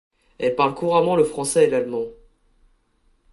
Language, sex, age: French, male, 19-29